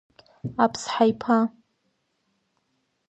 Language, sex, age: Abkhazian, female, 19-29